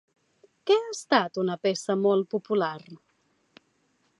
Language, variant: Catalan, Central